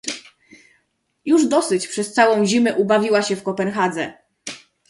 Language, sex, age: Polish, female, 19-29